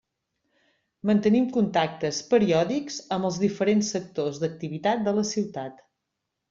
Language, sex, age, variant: Catalan, female, 50-59, Central